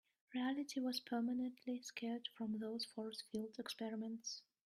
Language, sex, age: English, female, 19-29